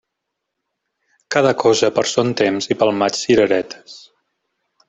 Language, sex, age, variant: Catalan, male, 40-49, Central